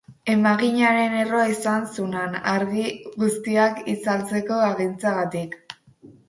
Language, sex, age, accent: Basque, female, under 19, Mendebalekoa (Araba, Bizkaia, Gipuzkoako mendebaleko herri batzuk)